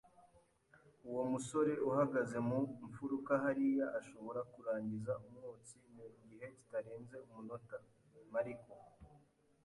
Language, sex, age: Kinyarwanda, male, 19-29